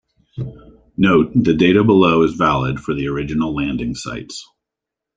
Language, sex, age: English, male, 40-49